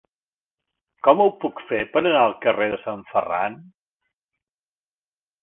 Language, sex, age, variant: Catalan, male, 50-59, Balear